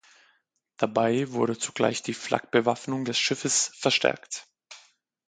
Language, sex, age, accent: German, male, 40-49, Deutschland Deutsch